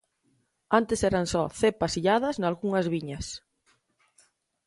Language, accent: Galician, Atlántico (seseo e gheada)